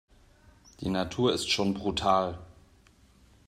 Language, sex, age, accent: German, male, 40-49, Deutschland Deutsch